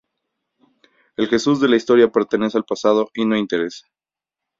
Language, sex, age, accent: Spanish, male, 19-29, México